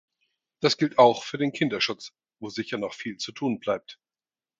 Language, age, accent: German, 40-49, Deutschland Deutsch